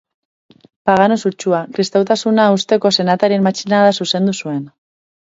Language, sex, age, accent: Basque, female, 19-29, Mendebalekoa (Araba, Bizkaia, Gipuzkoako mendebaleko herri batzuk)